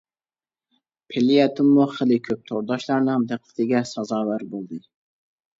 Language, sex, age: Uyghur, male, 19-29